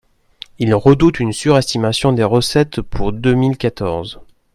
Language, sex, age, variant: French, male, 19-29, Français de métropole